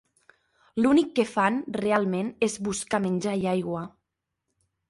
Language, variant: Catalan, Central